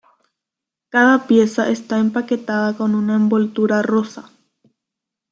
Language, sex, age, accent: Spanish, female, under 19, Rioplatense: Argentina, Uruguay, este de Bolivia, Paraguay